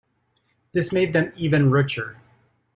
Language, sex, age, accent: English, male, 40-49, United States English